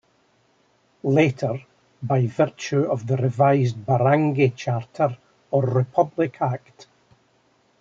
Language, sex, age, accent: English, male, 70-79, Scottish English